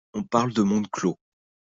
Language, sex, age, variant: French, male, under 19, Français de métropole